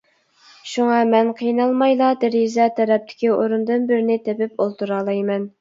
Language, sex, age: Uyghur, female, 30-39